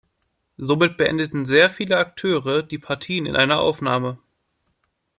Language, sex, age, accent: German, male, 19-29, Deutschland Deutsch